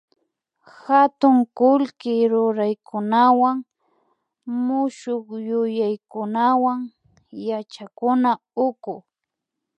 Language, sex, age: Imbabura Highland Quichua, female, under 19